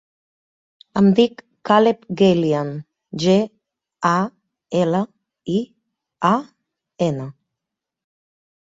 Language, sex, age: Catalan, female, 30-39